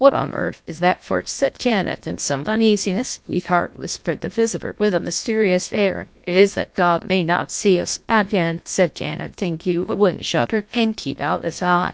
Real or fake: fake